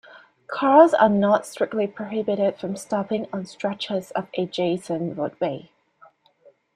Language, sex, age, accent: English, female, 19-29, Singaporean English